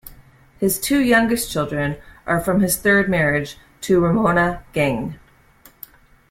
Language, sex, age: English, female, 40-49